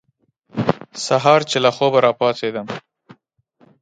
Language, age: Pashto, 19-29